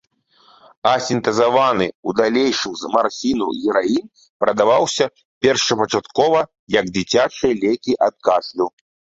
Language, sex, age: Belarusian, male, 30-39